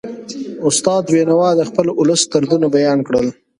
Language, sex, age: Pashto, male, 30-39